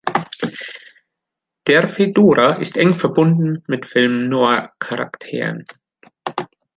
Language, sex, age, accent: German, male, 50-59, Deutschland Deutsch